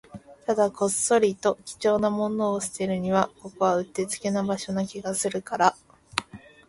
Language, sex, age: Japanese, male, 19-29